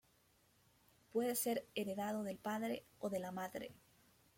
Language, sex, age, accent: Spanish, female, 19-29, Andino-Pacífico: Colombia, Perú, Ecuador, oeste de Bolivia y Venezuela andina